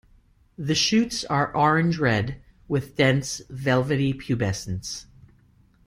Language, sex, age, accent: English, female, 40-49, United States English